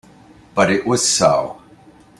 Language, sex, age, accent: English, male, 60-69, United States English